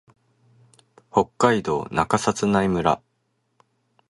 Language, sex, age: Japanese, male, 19-29